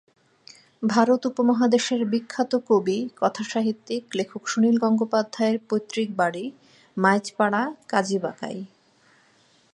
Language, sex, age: Bengali, female, 40-49